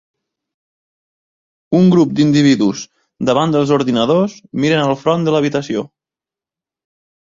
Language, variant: Catalan, Nord-Occidental